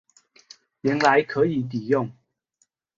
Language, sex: Chinese, male